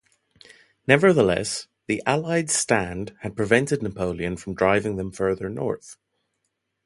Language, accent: English, Southern African (South Africa, Zimbabwe, Namibia)